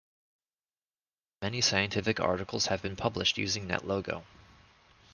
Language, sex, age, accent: English, male, 30-39, United States English